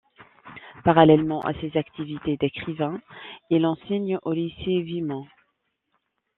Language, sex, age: French, female, 19-29